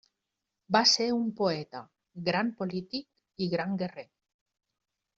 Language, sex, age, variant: Catalan, female, 50-59, Nord-Occidental